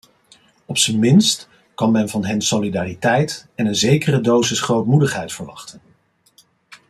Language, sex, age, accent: Dutch, male, 40-49, Nederlands Nederlands